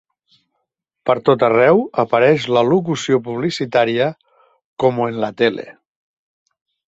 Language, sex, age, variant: Catalan, male, 50-59, Central